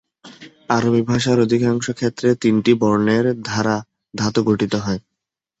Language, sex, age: Bengali, male, 19-29